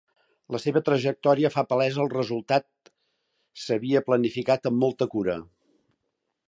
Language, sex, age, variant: Catalan, male, 60-69, Central